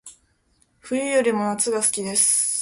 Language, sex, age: Japanese, female, under 19